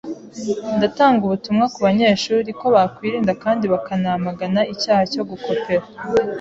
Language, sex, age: Kinyarwanda, female, 19-29